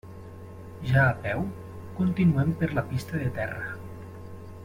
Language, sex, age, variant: Catalan, male, 40-49, Septentrional